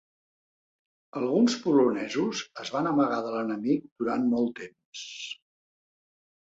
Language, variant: Catalan, Central